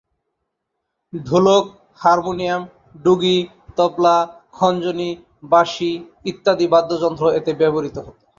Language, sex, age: Bengali, male, 30-39